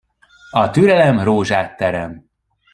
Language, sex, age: Hungarian, male, 30-39